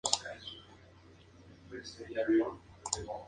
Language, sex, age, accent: Spanish, male, 19-29, México